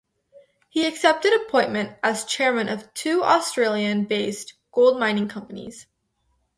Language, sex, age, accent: English, female, under 19, United States English